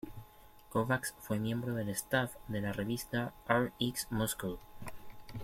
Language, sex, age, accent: Spanish, male, 19-29, Chileno: Chile, Cuyo